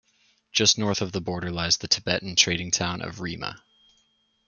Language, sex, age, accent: English, male, 19-29, Canadian English